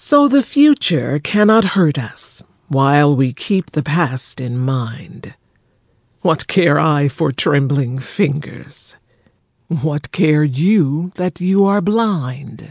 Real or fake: real